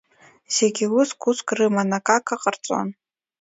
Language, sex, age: Abkhazian, female, under 19